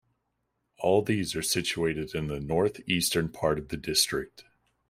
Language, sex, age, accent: English, male, 19-29, United States English